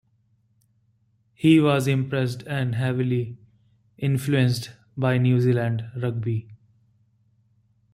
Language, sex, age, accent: English, male, 19-29, India and South Asia (India, Pakistan, Sri Lanka)